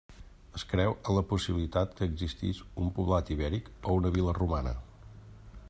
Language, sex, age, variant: Catalan, male, 50-59, Central